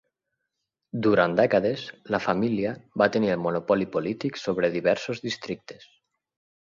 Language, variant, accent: Catalan, Nord-Occidental, nord-occidental